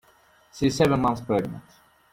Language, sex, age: English, male, 19-29